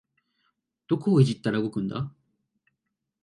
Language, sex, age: Japanese, male, 19-29